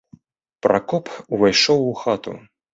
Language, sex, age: Belarusian, male, 19-29